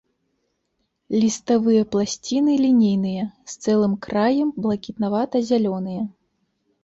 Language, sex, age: Belarusian, female, 19-29